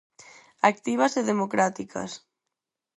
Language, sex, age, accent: Galician, female, under 19, Neofalante